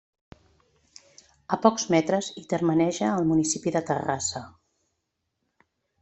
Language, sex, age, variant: Catalan, female, 40-49, Central